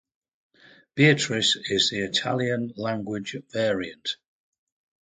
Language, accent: English, England English